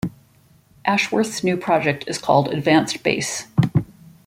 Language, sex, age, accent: English, female, 40-49, United States English